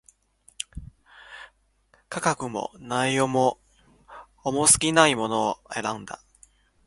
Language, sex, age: Japanese, male, 19-29